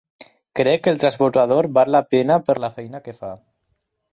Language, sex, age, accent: Catalan, male, under 19, valencià